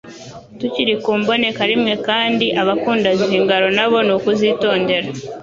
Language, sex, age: Kinyarwanda, female, 30-39